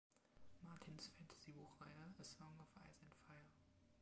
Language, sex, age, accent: German, male, 19-29, Deutschland Deutsch